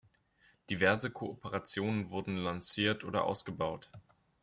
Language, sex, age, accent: German, male, 19-29, Deutschland Deutsch